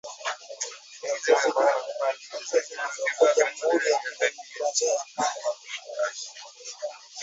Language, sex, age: Swahili, male, 19-29